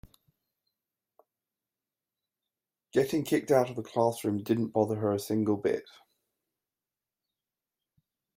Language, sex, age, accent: English, male, 40-49, England English